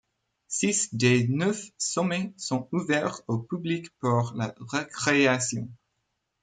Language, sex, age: French, male, 19-29